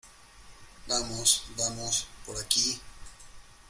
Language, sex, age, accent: Spanish, male, 19-29, México